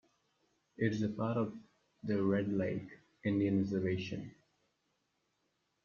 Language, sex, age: English, male, 19-29